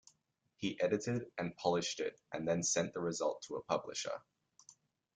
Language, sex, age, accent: English, male, under 19, Australian English